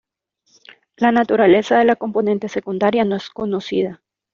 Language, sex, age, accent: Spanish, female, 19-29, América central